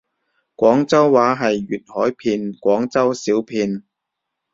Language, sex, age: Cantonese, male, 30-39